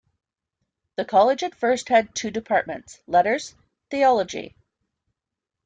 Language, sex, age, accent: English, female, 40-49, Canadian English